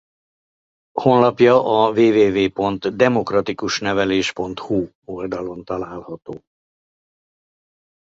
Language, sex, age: Hungarian, male, 60-69